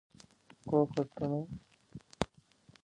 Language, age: Cantonese, under 19